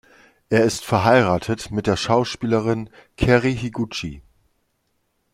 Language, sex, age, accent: German, male, 40-49, Deutschland Deutsch